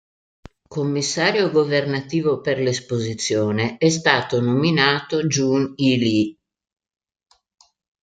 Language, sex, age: Italian, female, 60-69